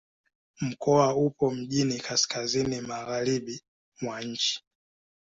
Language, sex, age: Swahili, male, 19-29